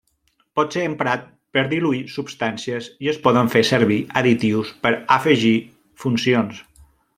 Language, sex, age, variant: Catalan, male, 40-49, Central